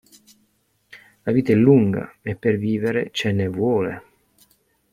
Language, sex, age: Italian, male, 40-49